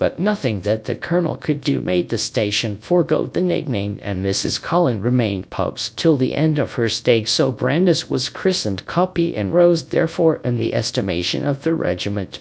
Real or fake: fake